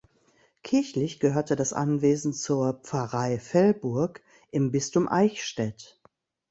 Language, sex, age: German, female, 60-69